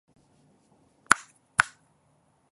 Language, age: Welsh, 19-29